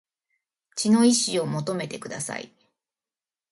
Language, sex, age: Japanese, female, 40-49